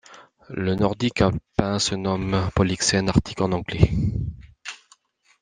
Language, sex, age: French, male, 30-39